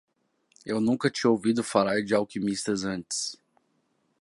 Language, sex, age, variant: Portuguese, male, 19-29, Portuguese (Brasil)